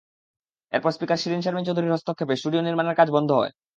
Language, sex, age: Bengali, male, 19-29